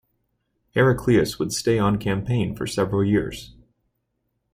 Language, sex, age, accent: English, male, 19-29, United States English